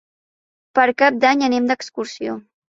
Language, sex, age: Catalan, female, under 19